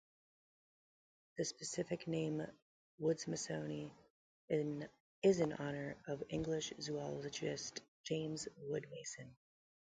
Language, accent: English, United States English